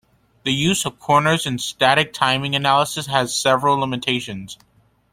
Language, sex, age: English, male, under 19